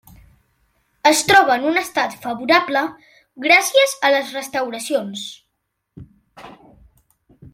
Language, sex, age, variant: Catalan, male, under 19, Central